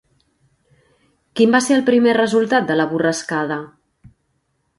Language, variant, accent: Catalan, Central, central